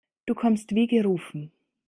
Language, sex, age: German, female, 30-39